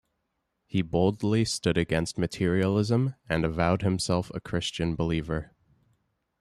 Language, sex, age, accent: English, male, 19-29, Canadian English